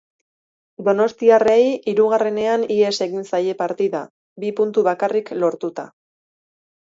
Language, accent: Basque, Erdialdekoa edo Nafarra (Gipuzkoa, Nafarroa)